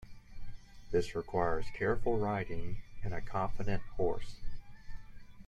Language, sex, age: English, male, 50-59